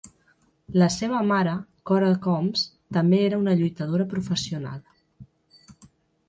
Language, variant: Catalan, Central